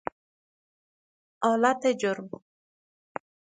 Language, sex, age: Persian, female, 19-29